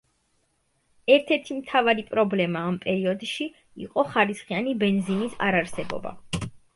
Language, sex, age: Georgian, female, 19-29